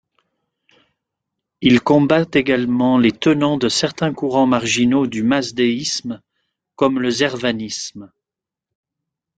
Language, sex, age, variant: French, male, 40-49, Français de métropole